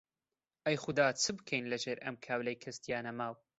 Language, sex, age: Central Kurdish, male, 19-29